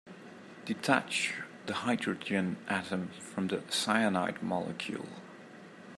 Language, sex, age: English, male, 30-39